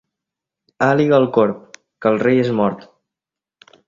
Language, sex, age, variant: Catalan, male, under 19, Central